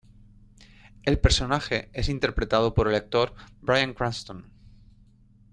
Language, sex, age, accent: Spanish, male, 40-49, España: Norte peninsular (Asturias, Castilla y León, Cantabria, País Vasco, Navarra, Aragón, La Rioja, Guadalajara, Cuenca)